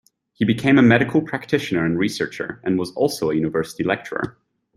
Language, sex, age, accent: English, male, 19-29, United States English